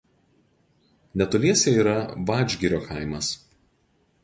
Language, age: Lithuanian, 40-49